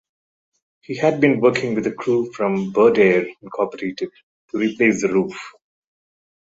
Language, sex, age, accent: English, male, 50-59, India and South Asia (India, Pakistan, Sri Lanka)